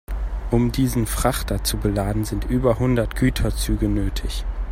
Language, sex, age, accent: German, male, 30-39, Deutschland Deutsch